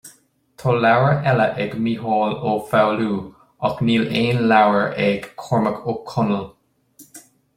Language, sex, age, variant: Irish, male, 19-29, Gaeilge na Mumhan